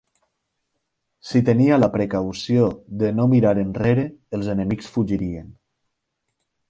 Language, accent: Catalan, valencià